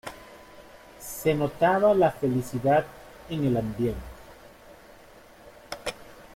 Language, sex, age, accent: Spanish, male, 40-49, Caribe: Cuba, Venezuela, Puerto Rico, República Dominicana, Panamá, Colombia caribeña, México caribeño, Costa del golfo de México